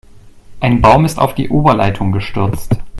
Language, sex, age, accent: German, male, 30-39, Deutschland Deutsch